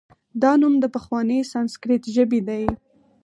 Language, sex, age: Pashto, female, under 19